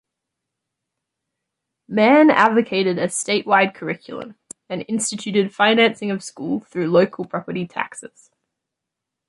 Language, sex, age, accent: English, female, 19-29, Australian English